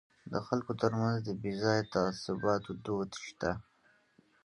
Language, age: Pashto, 19-29